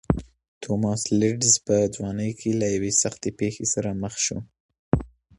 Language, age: Pashto, under 19